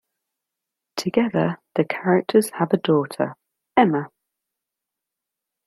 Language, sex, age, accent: English, female, 30-39, England English